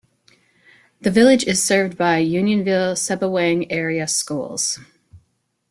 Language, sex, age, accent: English, female, 40-49, United States English